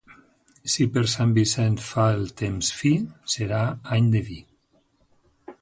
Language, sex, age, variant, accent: Catalan, male, 60-69, Valencià central, valencià